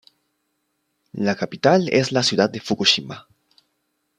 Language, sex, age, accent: Spanish, male, 19-29, Andino-Pacífico: Colombia, Perú, Ecuador, oeste de Bolivia y Venezuela andina